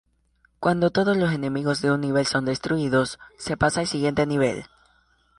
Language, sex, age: Spanish, male, under 19